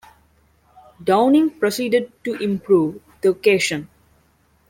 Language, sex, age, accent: English, female, 19-29, India and South Asia (India, Pakistan, Sri Lanka)